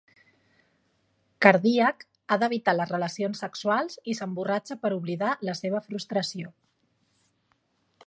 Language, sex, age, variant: Catalan, female, 30-39, Central